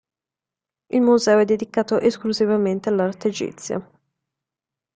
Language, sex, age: Italian, female, 19-29